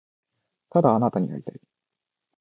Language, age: Japanese, 19-29